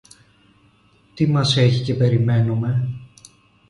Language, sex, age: Greek, male, 40-49